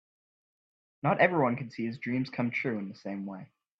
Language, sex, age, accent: English, male, under 19, Canadian English